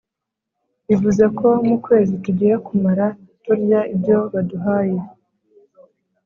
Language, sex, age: Kinyarwanda, male, 19-29